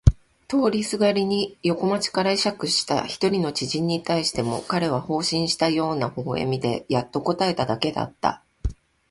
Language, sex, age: Japanese, female, 40-49